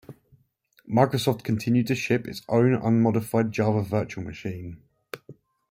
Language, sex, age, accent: English, male, 19-29, England English